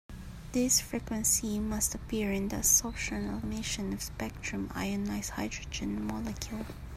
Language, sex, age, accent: English, female, 19-29, Filipino